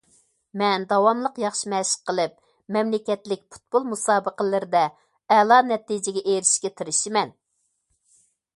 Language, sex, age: Uyghur, female, 40-49